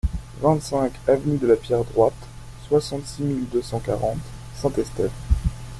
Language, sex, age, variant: French, male, 19-29, Français de métropole